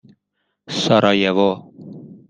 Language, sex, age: Persian, male, 50-59